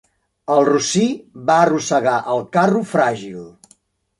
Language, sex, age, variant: Catalan, male, 60-69, Central